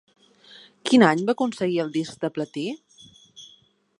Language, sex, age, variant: Catalan, female, 30-39, Nord-Occidental